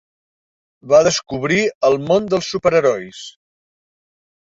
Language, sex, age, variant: Catalan, male, 60-69, Central